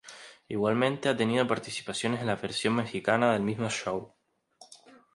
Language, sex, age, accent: Spanish, male, 19-29, España: Islas Canarias